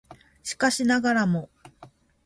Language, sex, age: Japanese, female, 50-59